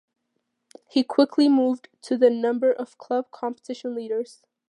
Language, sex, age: English, female, under 19